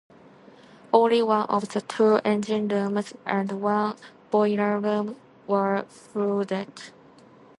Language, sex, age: English, female, 19-29